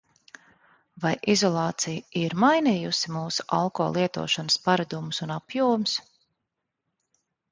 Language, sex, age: Latvian, female, 40-49